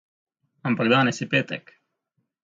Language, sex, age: Slovenian, male, 19-29